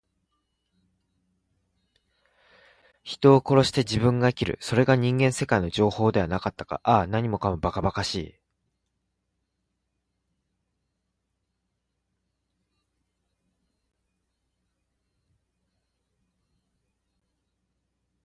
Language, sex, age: Japanese, male, 40-49